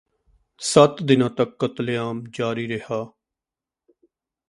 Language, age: Punjabi, 40-49